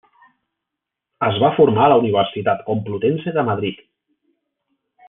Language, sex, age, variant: Catalan, male, 40-49, Central